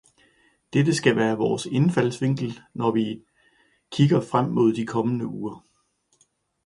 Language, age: Danish, 40-49